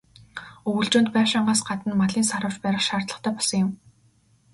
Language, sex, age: Mongolian, female, 19-29